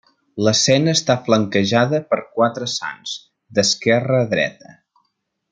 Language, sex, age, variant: Catalan, male, 30-39, Central